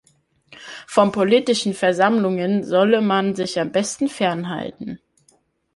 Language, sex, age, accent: German, male, under 19, Deutschland Deutsch